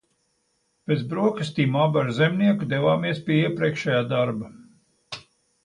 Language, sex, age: Latvian, male, 70-79